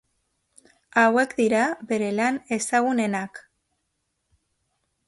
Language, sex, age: Basque, female, 40-49